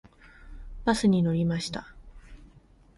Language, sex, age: Japanese, female, 19-29